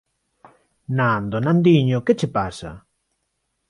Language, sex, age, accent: Galician, male, 50-59, Neofalante